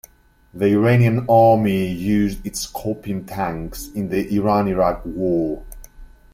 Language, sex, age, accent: English, male, 30-39, England English